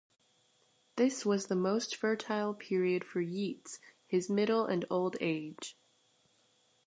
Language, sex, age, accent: English, female, under 19, United States English